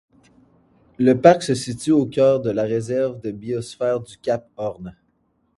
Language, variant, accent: French, Français d'Amérique du Nord, Français du Canada